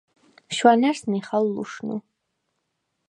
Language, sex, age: Svan, female, 19-29